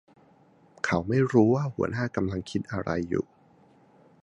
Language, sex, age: Thai, male, 30-39